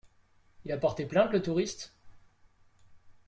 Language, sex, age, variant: French, male, 19-29, Français de métropole